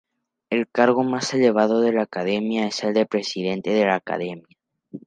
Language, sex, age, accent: Spanish, male, under 19, México